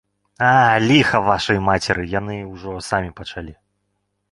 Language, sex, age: Belarusian, male, 19-29